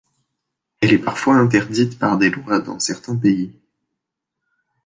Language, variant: French, Français de métropole